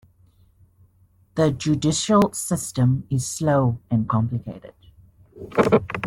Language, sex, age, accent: English, male, 19-29, Southern African (South Africa, Zimbabwe, Namibia)